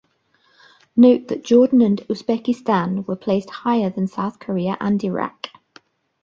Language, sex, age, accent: English, female, 40-49, England English